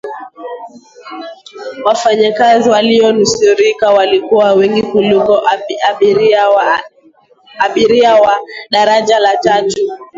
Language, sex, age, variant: Swahili, female, 19-29, Kiswahili cha Bara ya Kenya